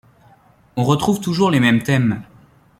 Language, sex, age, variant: French, male, 19-29, Français de métropole